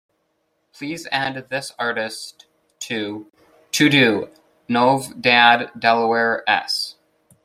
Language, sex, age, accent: English, male, under 19, United States English